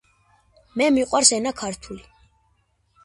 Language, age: Georgian, under 19